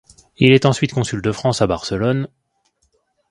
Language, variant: French, Français de métropole